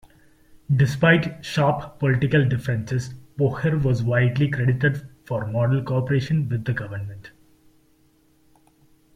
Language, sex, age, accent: English, male, 30-39, India and South Asia (India, Pakistan, Sri Lanka)